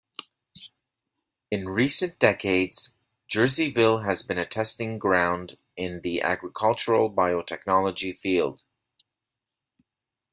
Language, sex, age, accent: English, male, 30-39, Canadian English